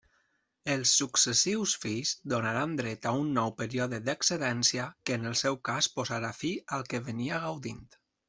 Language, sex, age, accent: Catalan, male, 30-39, valencià